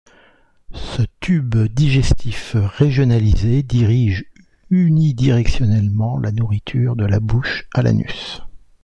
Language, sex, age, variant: French, male, 50-59, Français de métropole